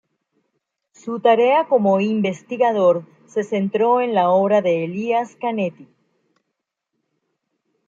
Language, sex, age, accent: Spanish, female, 40-49, Caribe: Cuba, Venezuela, Puerto Rico, República Dominicana, Panamá, Colombia caribeña, México caribeño, Costa del golfo de México